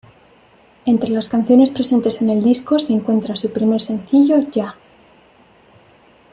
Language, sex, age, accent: Spanish, female, 19-29, España: Centro-Sur peninsular (Madrid, Toledo, Castilla-La Mancha)